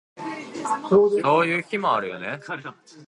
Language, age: Japanese, 19-29